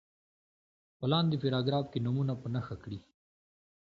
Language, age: Pashto, 19-29